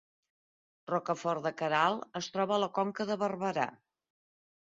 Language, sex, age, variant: Catalan, female, 60-69, Central